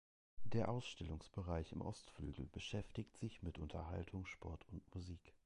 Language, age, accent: German, under 19, Deutschland Deutsch